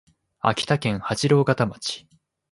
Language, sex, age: Japanese, male, 19-29